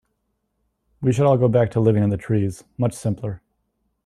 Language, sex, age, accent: English, male, 30-39, United States English